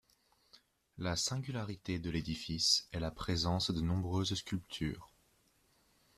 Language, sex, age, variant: French, male, 19-29, Français de métropole